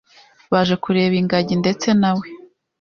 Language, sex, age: Kinyarwanda, female, 19-29